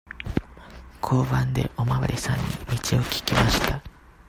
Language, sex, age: Japanese, male, 19-29